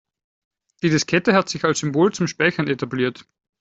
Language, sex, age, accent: German, male, 19-29, Österreichisches Deutsch